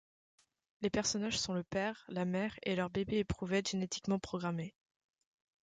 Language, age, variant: French, 30-39, Français de métropole